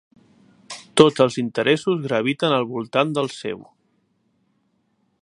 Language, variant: Catalan, Central